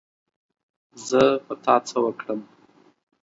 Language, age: Pashto, 30-39